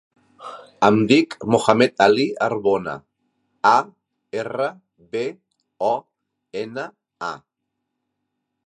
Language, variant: Catalan, Central